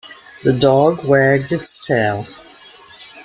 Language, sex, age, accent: English, female, 60-69, United States English